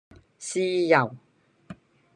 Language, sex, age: Cantonese, female, 60-69